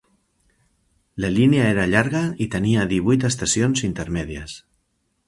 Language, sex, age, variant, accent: Catalan, male, 50-59, Central, Barcelonès